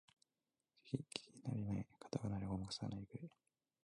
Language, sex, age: Japanese, male, 19-29